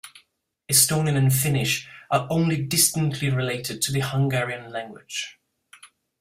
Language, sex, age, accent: English, male, 30-39, England English